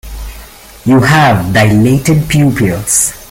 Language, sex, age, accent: English, male, 19-29, England English